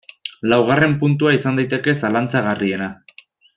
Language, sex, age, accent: Basque, male, 19-29, Erdialdekoa edo Nafarra (Gipuzkoa, Nafarroa)